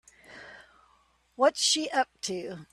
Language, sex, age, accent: English, female, 50-59, United States English